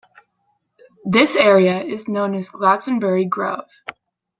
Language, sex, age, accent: English, female, 19-29, United States English